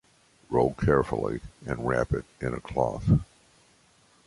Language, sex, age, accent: English, male, 60-69, United States English